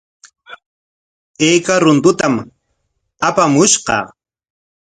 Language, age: Corongo Ancash Quechua, 40-49